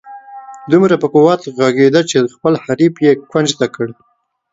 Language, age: Pashto, 19-29